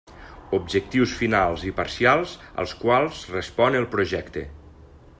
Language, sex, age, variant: Catalan, male, 40-49, Nord-Occidental